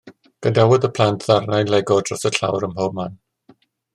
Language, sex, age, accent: Welsh, male, 60-69, Y Deyrnas Unedig Cymraeg